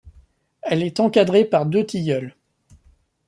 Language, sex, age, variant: French, male, 30-39, Français de métropole